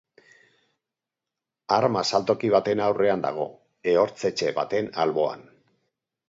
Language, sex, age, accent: Basque, male, 60-69, Erdialdekoa edo Nafarra (Gipuzkoa, Nafarroa)